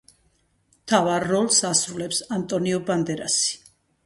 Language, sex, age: Georgian, female, 60-69